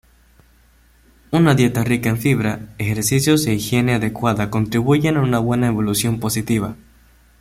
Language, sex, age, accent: Spanish, male, under 19, Caribe: Cuba, Venezuela, Puerto Rico, República Dominicana, Panamá, Colombia caribeña, México caribeño, Costa del golfo de México